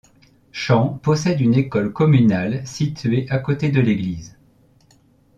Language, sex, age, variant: French, male, 30-39, Français de métropole